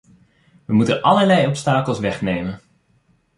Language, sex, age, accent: Dutch, male, 19-29, Nederlands Nederlands